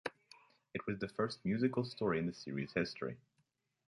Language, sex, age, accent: English, male, under 19, United States English